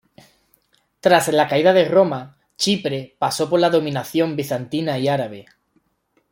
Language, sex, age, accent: Spanish, male, 30-39, España: Sur peninsular (Andalucia, Extremadura, Murcia)